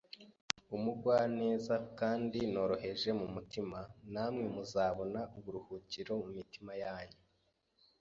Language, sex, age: Kinyarwanda, male, 19-29